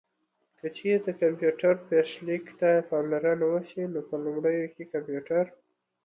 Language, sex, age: Pashto, male, 19-29